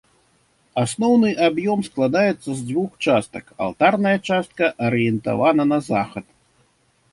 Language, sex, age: Belarusian, male, 50-59